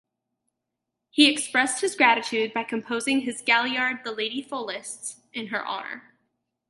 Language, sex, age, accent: English, female, under 19, United States English